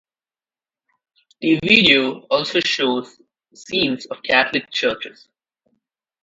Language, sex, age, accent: English, male, under 19, India and South Asia (India, Pakistan, Sri Lanka)